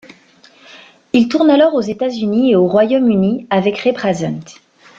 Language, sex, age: French, female, 40-49